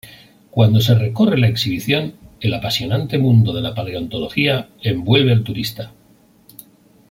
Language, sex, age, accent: Spanish, male, 50-59, España: Norte peninsular (Asturias, Castilla y León, Cantabria, País Vasco, Navarra, Aragón, La Rioja, Guadalajara, Cuenca)